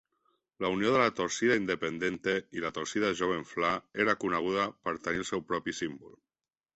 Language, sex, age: Catalan, male, 30-39